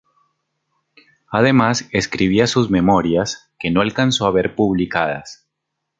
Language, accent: Spanish, Andino-Pacífico: Colombia, Perú, Ecuador, oeste de Bolivia y Venezuela andina